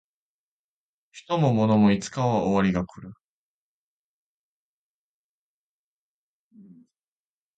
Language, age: Japanese, 30-39